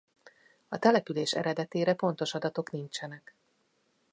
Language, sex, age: Hungarian, female, 40-49